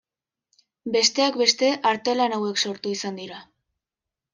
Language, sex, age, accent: Basque, female, under 19, Mendebalekoa (Araba, Bizkaia, Gipuzkoako mendebaleko herri batzuk)